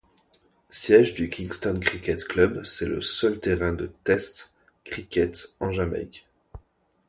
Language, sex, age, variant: French, male, 30-39, Français de métropole